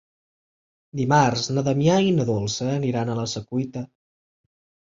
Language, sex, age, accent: Catalan, male, 19-29, central; septentrional